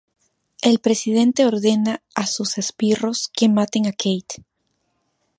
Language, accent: Spanish, Andino-Pacífico: Colombia, Perú, Ecuador, oeste de Bolivia y Venezuela andina